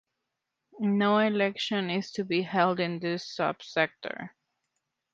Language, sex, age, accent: English, female, 30-39, United States English